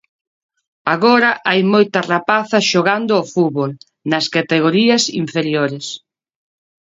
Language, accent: Galician, Normativo (estándar)